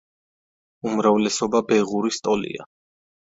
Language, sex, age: Georgian, male, 30-39